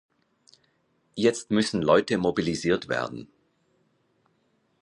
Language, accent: German, Österreichisches Deutsch